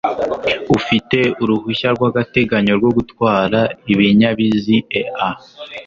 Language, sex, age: Kinyarwanda, male, 19-29